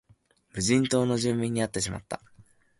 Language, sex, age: Japanese, male, under 19